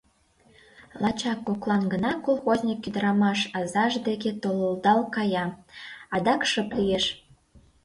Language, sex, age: Mari, female, under 19